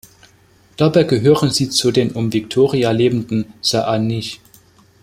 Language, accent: German, Deutschland Deutsch